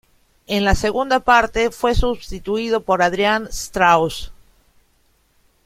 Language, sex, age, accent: Spanish, female, 50-59, Rioplatense: Argentina, Uruguay, este de Bolivia, Paraguay